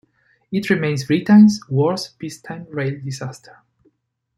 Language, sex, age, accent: English, male, 40-49, United States English